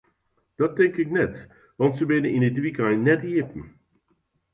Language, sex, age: Western Frisian, male, 80-89